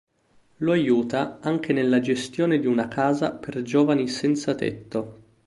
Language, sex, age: Italian, male, 19-29